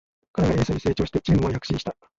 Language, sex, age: Japanese, male, 60-69